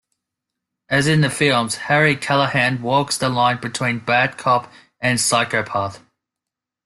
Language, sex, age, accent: English, male, 19-29, Australian English